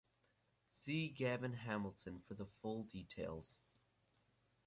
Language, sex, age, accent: English, male, under 19, United States English